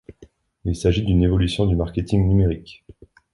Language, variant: French, Français de métropole